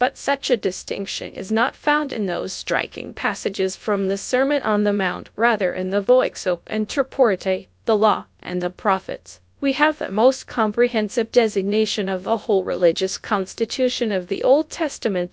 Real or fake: fake